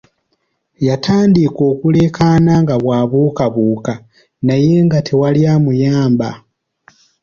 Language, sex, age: Ganda, male, under 19